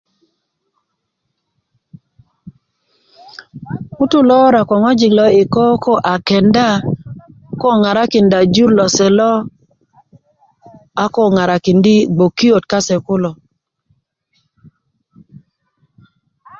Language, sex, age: Kuku, female, 40-49